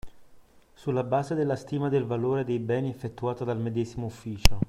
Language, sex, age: Italian, male, 19-29